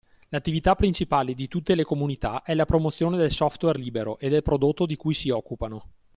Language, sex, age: Italian, male, 19-29